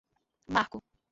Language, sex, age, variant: Portuguese, female, 19-29, Portuguese (Brasil)